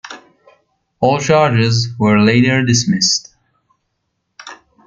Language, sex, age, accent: English, male, 19-29, United States English